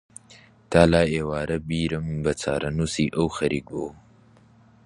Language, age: Central Kurdish, 19-29